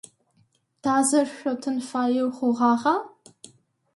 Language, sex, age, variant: Adyghe, female, under 19, Адыгабзэ (Кирил, пстэумэ зэдыряе)